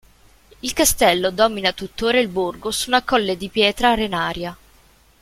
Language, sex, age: Italian, female, 19-29